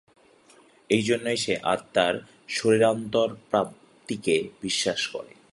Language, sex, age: Bengali, male, 30-39